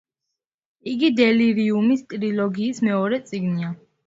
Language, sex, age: Georgian, female, under 19